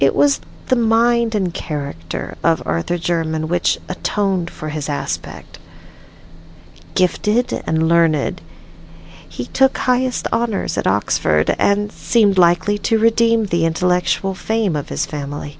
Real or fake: real